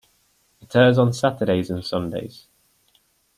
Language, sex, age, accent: English, male, 19-29, England English